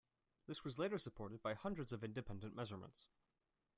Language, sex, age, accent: English, male, 19-29, England English